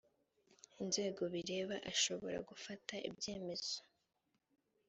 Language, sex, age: Kinyarwanda, female, 19-29